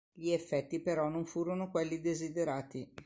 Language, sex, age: Italian, female, 60-69